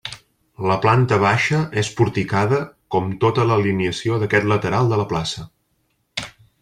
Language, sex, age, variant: Catalan, male, 30-39, Central